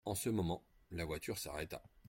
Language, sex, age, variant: French, male, 40-49, Français de métropole